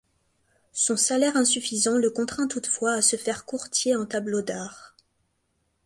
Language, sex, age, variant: French, female, 19-29, Français de métropole